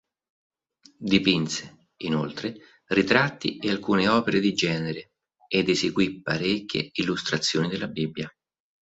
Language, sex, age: Italian, male, 40-49